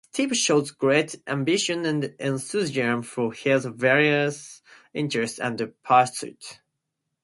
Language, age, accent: English, 19-29, United States English